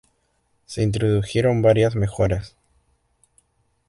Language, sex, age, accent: Spanish, male, 19-29, Andino-Pacífico: Colombia, Perú, Ecuador, oeste de Bolivia y Venezuela andina